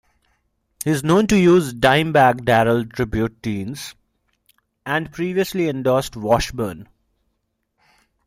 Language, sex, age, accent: English, male, 19-29, India and South Asia (India, Pakistan, Sri Lanka)